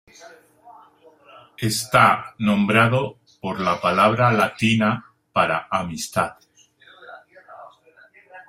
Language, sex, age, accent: Spanish, male, 40-49, España: Norte peninsular (Asturias, Castilla y León, Cantabria, País Vasco, Navarra, Aragón, La Rioja, Guadalajara, Cuenca)